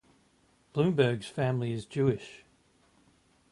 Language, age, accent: English, 40-49, Australian English